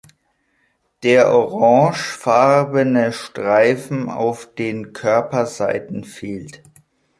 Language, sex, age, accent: German, male, 30-39, Deutschland Deutsch